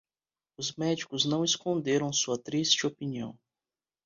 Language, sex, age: Portuguese, male, 19-29